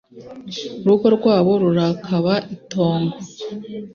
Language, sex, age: Kinyarwanda, female, 19-29